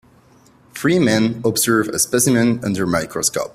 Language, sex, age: English, male, 19-29